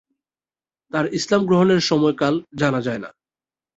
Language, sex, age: Bengali, male, 19-29